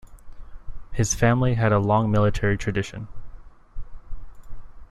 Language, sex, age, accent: English, male, 19-29, United States English